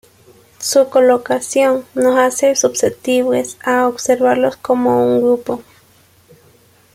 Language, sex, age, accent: Spanish, female, 19-29, Andino-Pacífico: Colombia, Perú, Ecuador, oeste de Bolivia y Venezuela andina